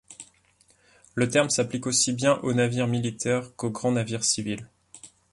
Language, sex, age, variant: French, male, 19-29, Français de métropole